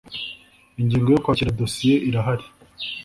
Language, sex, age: Kinyarwanda, male, 19-29